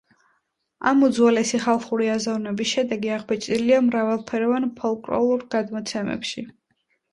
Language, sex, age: Georgian, female, 19-29